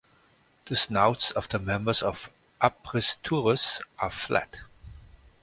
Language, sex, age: English, male, 50-59